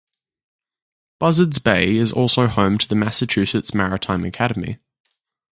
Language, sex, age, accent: English, male, under 19, Australian English